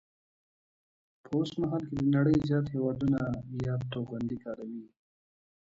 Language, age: Pashto, 19-29